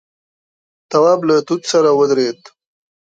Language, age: Pashto, 19-29